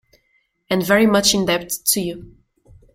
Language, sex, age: English, female, 19-29